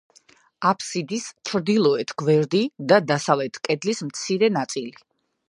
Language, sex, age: Georgian, female, 30-39